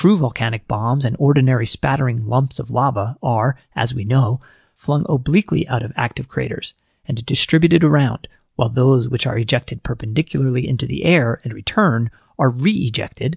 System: none